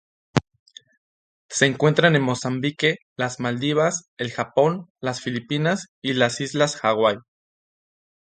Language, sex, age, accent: Spanish, male, 19-29, México